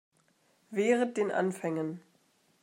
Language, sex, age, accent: German, female, 19-29, Deutschland Deutsch